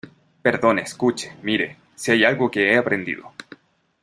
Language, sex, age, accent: Spanish, male, 19-29, Chileno: Chile, Cuyo